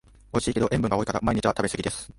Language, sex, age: Japanese, male, 19-29